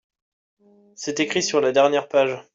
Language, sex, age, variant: French, male, 19-29, Français de métropole